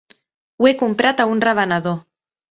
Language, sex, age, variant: Catalan, female, 19-29, Central